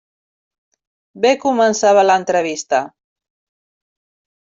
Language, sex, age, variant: Catalan, female, 40-49, Central